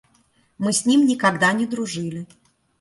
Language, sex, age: Russian, female, 40-49